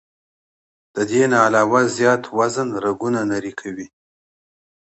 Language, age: Pashto, 40-49